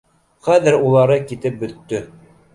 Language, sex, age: Bashkir, male, 19-29